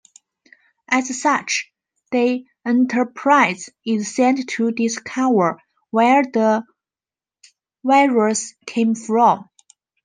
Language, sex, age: English, female, 30-39